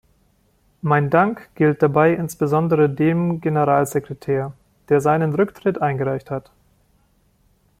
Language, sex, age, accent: German, female, 19-29, Deutschland Deutsch